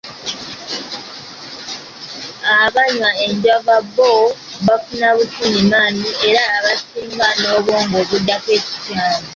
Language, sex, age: Ganda, female, 19-29